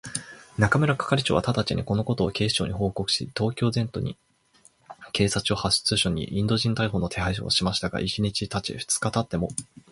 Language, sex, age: Japanese, male, 19-29